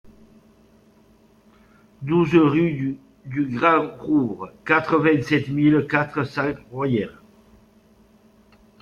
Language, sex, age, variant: French, male, 50-59, Français de métropole